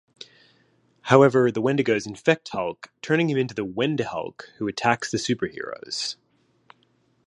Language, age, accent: English, 40-49, United States English; Australian English